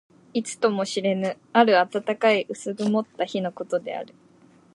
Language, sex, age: Japanese, female, 19-29